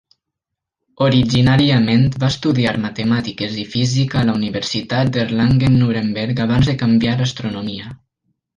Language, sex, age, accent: Catalan, male, 19-29, valencià